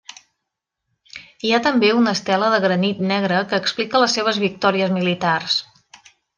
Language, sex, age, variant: Catalan, female, 30-39, Central